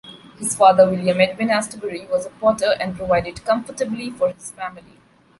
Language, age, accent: English, 30-39, India and South Asia (India, Pakistan, Sri Lanka)